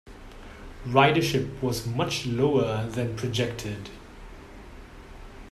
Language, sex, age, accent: English, male, 30-39, Singaporean English